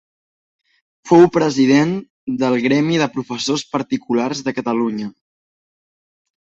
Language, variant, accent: Catalan, Central, central